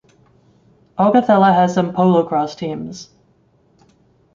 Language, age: English, 19-29